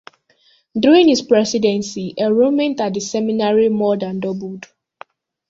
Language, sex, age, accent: English, female, under 19, Southern African (South Africa, Zimbabwe, Namibia)